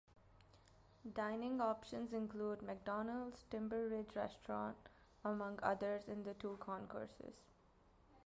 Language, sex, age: English, female, 19-29